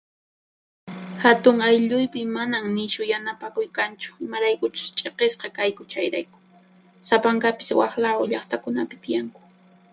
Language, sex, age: Puno Quechua, female, 19-29